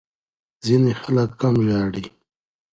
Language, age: Pashto, 30-39